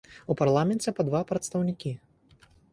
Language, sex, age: Belarusian, male, 19-29